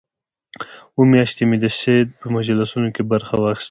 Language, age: Pashto, 19-29